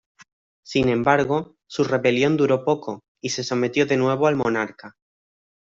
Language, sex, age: Spanish, male, 19-29